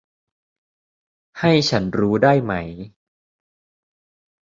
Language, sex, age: Thai, male, 19-29